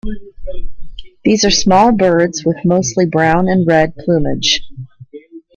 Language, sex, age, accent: English, female, 30-39, United States English